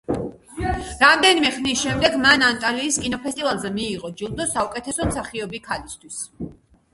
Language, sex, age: Georgian, female, 40-49